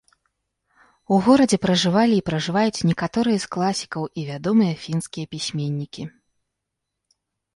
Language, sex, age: Belarusian, female, 19-29